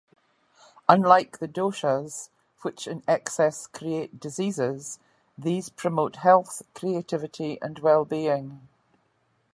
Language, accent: English, Scottish English